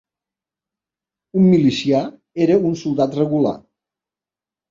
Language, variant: Catalan, Balear